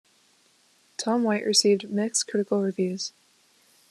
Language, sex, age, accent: English, female, under 19, United States English